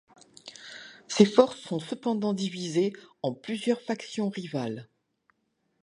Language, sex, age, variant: French, female, 60-69, Français de métropole